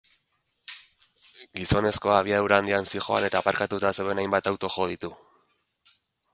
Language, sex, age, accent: Basque, male, 30-39, Erdialdekoa edo Nafarra (Gipuzkoa, Nafarroa)